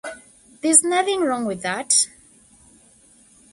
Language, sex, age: English, female, 19-29